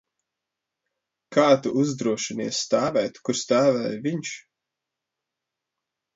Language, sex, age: Latvian, male, 30-39